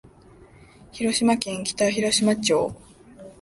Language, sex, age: Japanese, female, 19-29